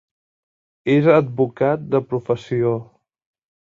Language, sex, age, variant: Catalan, male, 30-39, Central